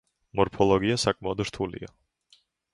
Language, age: Georgian, under 19